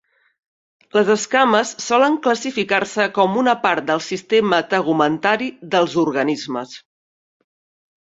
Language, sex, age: Catalan, female, 40-49